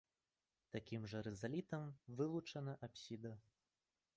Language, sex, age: Belarusian, male, 19-29